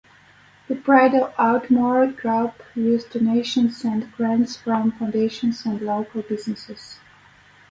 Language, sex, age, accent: English, female, 30-39, United States English